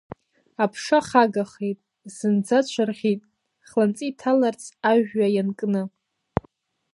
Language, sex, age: Abkhazian, female, 19-29